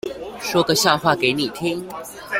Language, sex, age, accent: Chinese, female, 19-29, 出生地：宜蘭縣